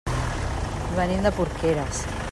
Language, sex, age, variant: Catalan, female, 50-59, Central